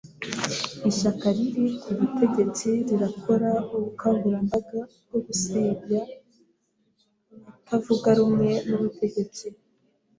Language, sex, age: Kinyarwanda, female, 19-29